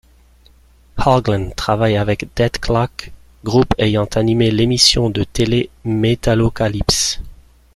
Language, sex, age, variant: French, male, 40-49, Français de métropole